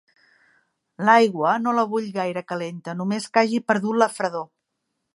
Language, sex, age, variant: Catalan, female, 50-59, Central